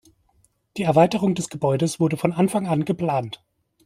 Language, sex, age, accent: German, male, 40-49, Deutschland Deutsch